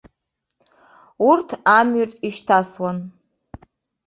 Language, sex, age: Abkhazian, female, 30-39